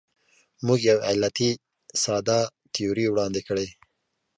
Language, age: Pashto, 19-29